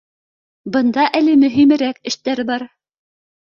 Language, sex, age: Bashkir, female, 50-59